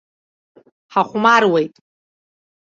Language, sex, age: Abkhazian, female, 30-39